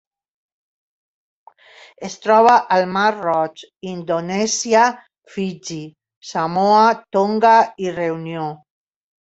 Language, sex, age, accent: Catalan, female, 60-69, valencià